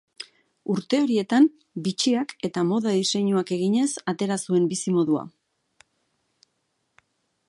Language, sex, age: Basque, female, 40-49